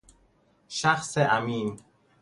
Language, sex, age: Persian, male, 30-39